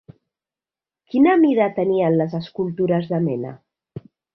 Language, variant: Catalan, Nord-Occidental